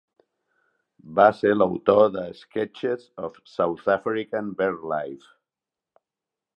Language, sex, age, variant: Catalan, male, 50-59, Central